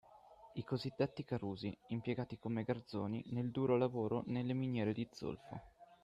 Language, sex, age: Italian, male, 19-29